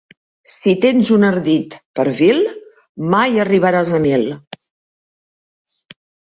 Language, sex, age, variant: Catalan, female, 70-79, Central